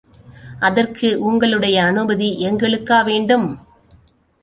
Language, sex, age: Tamil, female, 40-49